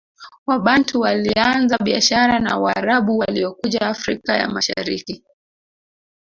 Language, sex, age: Swahili, female, 30-39